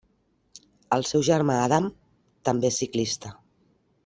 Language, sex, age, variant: Catalan, female, 50-59, Central